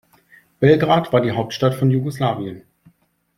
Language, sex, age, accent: German, male, 40-49, Deutschland Deutsch